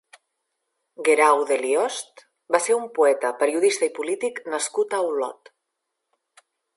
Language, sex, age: Catalan, female, 40-49